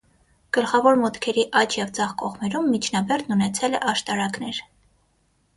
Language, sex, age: Armenian, female, under 19